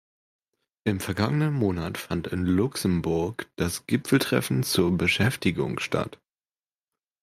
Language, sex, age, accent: German, male, under 19, Deutschland Deutsch